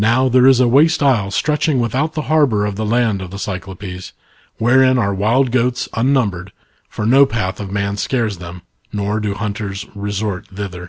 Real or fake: real